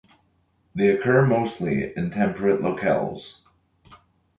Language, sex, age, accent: English, male, 40-49, Canadian English